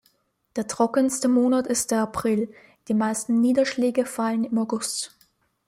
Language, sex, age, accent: German, female, 19-29, Österreichisches Deutsch